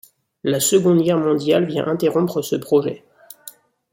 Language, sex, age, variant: French, male, 30-39, Français de métropole